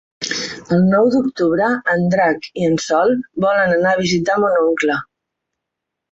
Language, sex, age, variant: Catalan, female, 60-69, Central